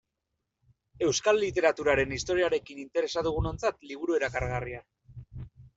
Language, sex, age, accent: Basque, male, 30-39, Erdialdekoa edo Nafarra (Gipuzkoa, Nafarroa)